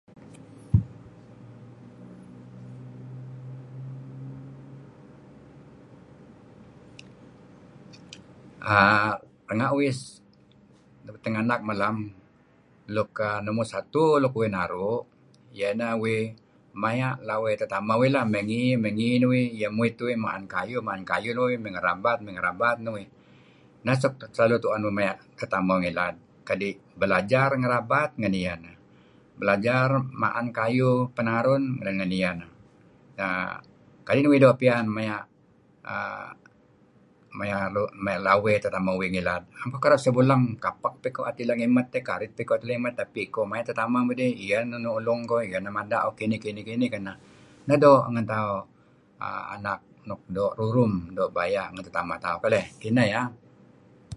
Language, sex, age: Kelabit, male, 70-79